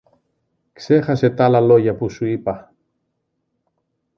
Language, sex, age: Greek, male, 40-49